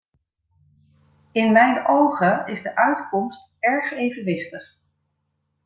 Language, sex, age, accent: Dutch, female, 40-49, Nederlands Nederlands